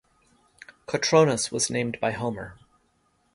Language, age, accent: English, 50-59, United States English